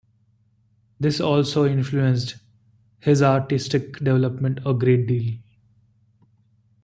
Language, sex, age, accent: English, male, 19-29, India and South Asia (India, Pakistan, Sri Lanka)